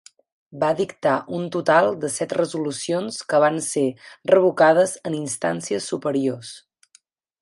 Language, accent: Catalan, gironí